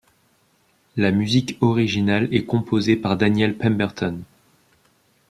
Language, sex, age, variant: French, male, 19-29, Français de métropole